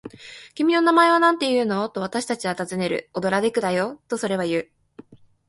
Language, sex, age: Japanese, female, 19-29